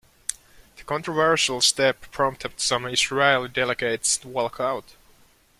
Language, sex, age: English, male, 19-29